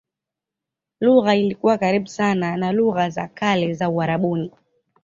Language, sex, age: Swahili, female, 19-29